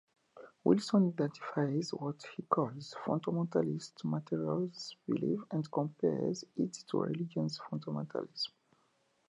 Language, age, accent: English, 19-29, England English